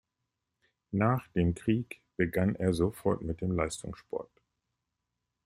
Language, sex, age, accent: German, male, 50-59, Deutschland Deutsch